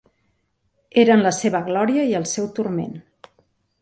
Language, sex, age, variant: Catalan, female, 40-49, Central